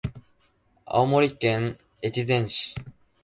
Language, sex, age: Japanese, male, 19-29